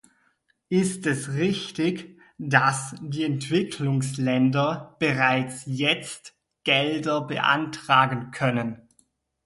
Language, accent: German, Deutschland Deutsch